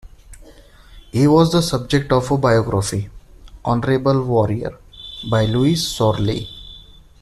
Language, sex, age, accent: English, male, 19-29, India and South Asia (India, Pakistan, Sri Lanka)